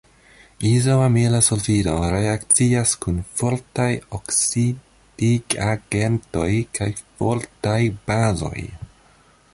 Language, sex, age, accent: Esperanto, male, 30-39, Internacia